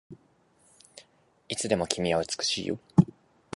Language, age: Japanese, 19-29